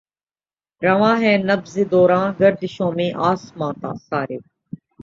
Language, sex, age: Urdu, male, 19-29